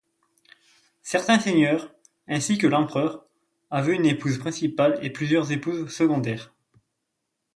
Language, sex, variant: French, male, Français de métropole